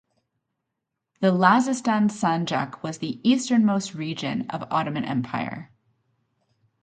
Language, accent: English, United States English